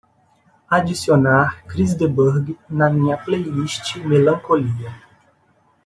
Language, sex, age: Portuguese, male, 30-39